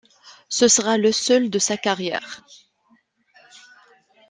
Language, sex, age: French, female, 19-29